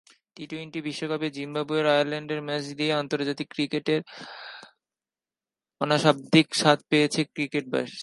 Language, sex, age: Bengali, male, 19-29